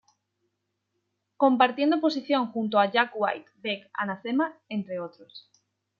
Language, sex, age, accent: Spanish, female, 19-29, España: Centro-Sur peninsular (Madrid, Toledo, Castilla-La Mancha)